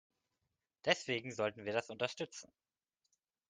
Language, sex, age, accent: German, male, 19-29, Deutschland Deutsch